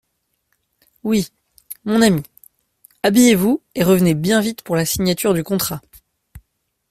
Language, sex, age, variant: French, male, 19-29, Français de métropole